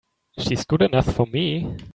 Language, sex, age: English, male, 19-29